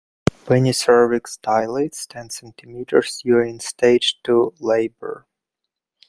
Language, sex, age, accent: English, male, under 19, Canadian English